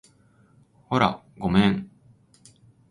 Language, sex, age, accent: Japanese, male, 40-49, 関西弁